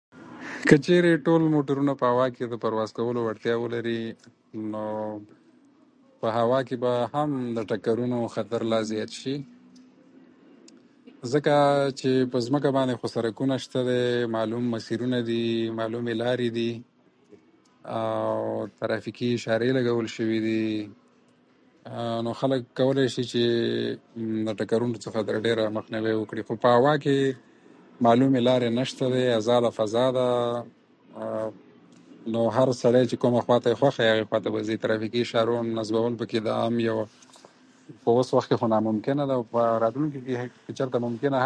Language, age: Pashto, 19-29